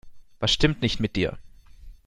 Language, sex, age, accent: German, male, 19-29, Deutschland Deutsch